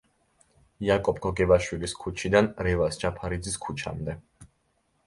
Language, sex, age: Georgian, male, 19-29